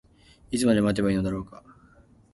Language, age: Japanese, under 19